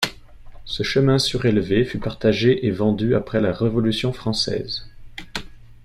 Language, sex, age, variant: French, male, 30-39, Français de métropole